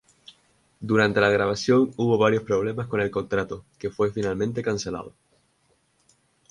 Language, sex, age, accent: Spanish, male, 19-29, España: Islas Canarias